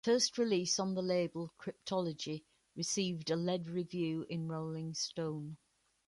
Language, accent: English, England English